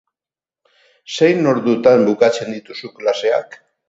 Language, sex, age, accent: Basque, male, 70-79, Mendebalekoa (Araba, Bizkaia, Gipuzkoako mendebaleko herri batzuk)